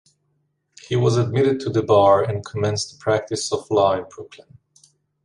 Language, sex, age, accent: English, male, 19-29, United States English